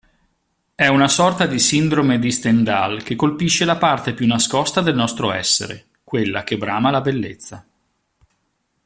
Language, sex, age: Italian, male, 40-49